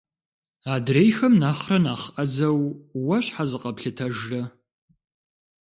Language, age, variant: Kabardian, 19-29, Адыгэбзэ (Къэбэрдей, Кирил, псоми зэдай)